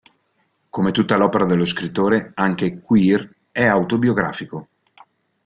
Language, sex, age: Italian, male, 40-49